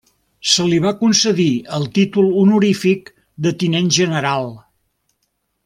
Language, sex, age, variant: Catalan, male, 70-79, Central